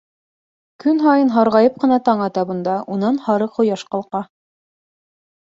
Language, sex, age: Bashkir, female, 19-29